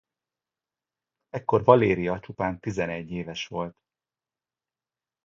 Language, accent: Hungarian, budapesti